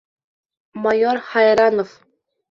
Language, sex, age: Bashkir, female, 19-29